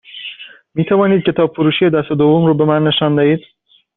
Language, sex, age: Persian, male, under 19